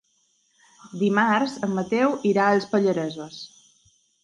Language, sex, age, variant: Catalan, female, 30-39, Balear